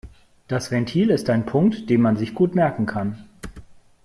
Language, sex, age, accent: German, male, 50-59, Deutschland Deutsch